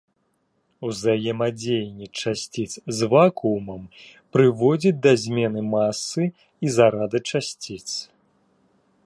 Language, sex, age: Belarusian, male, 40-49